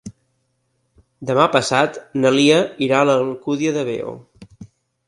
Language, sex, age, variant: Catalan, male, 30-39, Septentrional